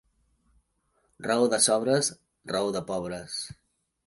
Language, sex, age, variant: Catalan, male, 50-59, Central